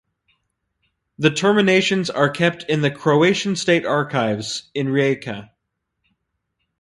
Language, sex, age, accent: English, male, 19-29, United States English